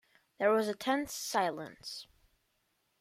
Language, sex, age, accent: English, male, under 19, United States English